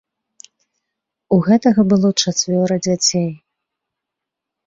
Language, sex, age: Belarusian, female, 30-39